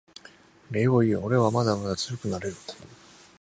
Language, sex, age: Japanese, male, 19-29